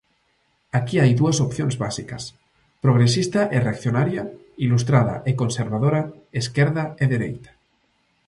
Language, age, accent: Galician, under 19, Normativo (estándar)